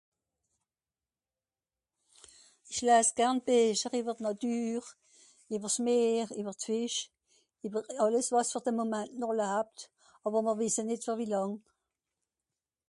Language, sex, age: Swiss German, female, 60-69